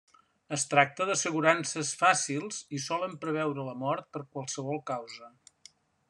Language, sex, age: Catalan, male, 70-79